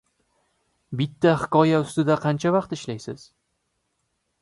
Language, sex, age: Uzbek, male, 19-29